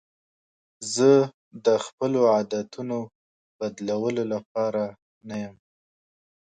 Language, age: Pashto, 19-29